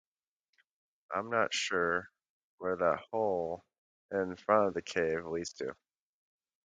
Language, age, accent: English, 19-29, United States English